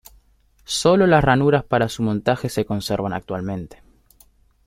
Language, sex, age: Spanish, male, under 19